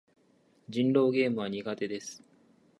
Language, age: Japanese, 19-29